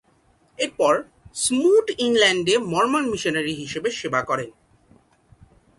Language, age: Bengali, 19-29